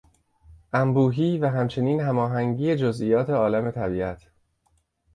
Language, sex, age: Persian, male, 40-49